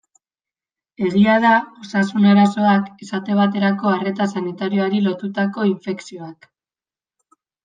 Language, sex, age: Basque, female, 19-29